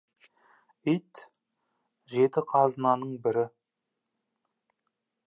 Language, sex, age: Kazakh, male, 19-29